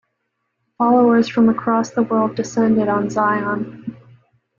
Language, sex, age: English, female, 30-39